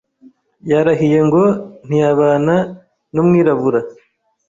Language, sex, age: Kinyarwanda, male, 30-39